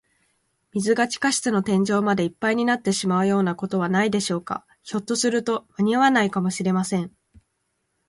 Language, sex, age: Japanese, female, 19-29